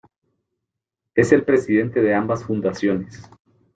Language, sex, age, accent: Spanish, male, 40-49, América central